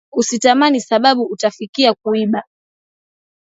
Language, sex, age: Swahili, female, 19-29